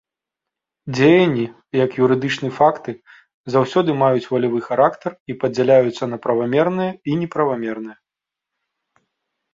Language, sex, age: Belarusian, male, 40-49